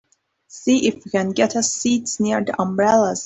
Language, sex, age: English, female, 19-29